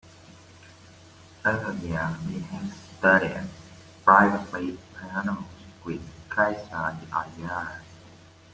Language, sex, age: English, male, 19-29